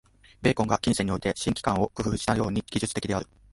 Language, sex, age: Japanese, male, 19-29